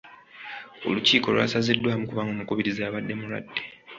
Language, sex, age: Ganda, male, 19-29